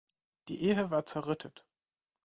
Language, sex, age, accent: German, male, 19-29, Deutschland Deutsch